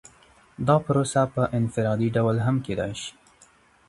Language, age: Pashto, 19-29